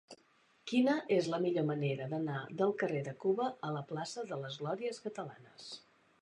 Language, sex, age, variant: Catalan, female, 50-59, Central